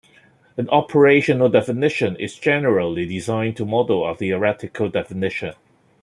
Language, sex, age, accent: English, male, 30-39, Hong Kong English